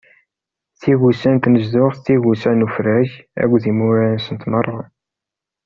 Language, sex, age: Kabyle, male, 19-29